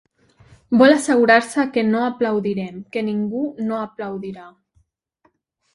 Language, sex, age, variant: Catalan, female, 19-29, Central